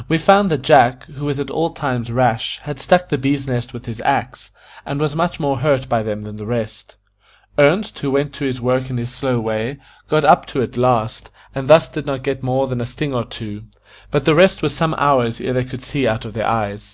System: none